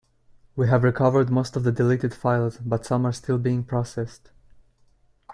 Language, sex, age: English, male, 19-29